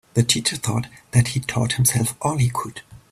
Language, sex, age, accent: English, male, 30-39, England English